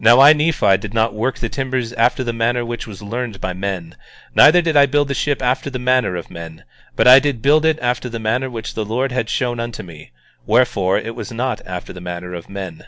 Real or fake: real